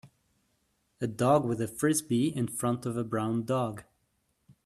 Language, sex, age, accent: English, male, 30-39, United States English